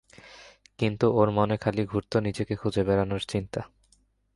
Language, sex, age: Bengali, male, 19-29